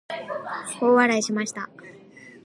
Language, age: Japanese, 19-29